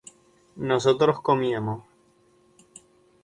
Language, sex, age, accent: Spanish, male, 19-29, España: Islas Canarias